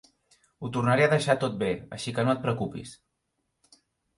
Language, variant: Catalan, Central